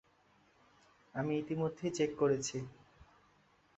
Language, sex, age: Bengali, male, 19-29